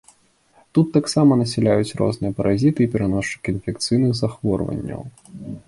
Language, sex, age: Belarusian, male, 19-29